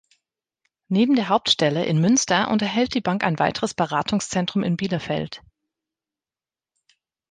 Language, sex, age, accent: German, female, 30-39, Deutschland Deutsch